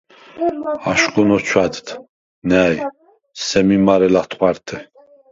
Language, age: Svan, 30-39